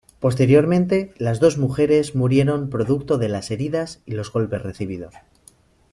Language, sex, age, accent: Spanish, male, 30-39, España: Norte peninsular (Asturias, Castilla y León, Cantabria, País Vasco, Navarra, Aragón, La Rioja, Guadalajara, Cuenca)